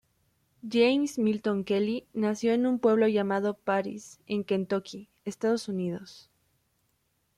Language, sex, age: Spanish, female, 19-29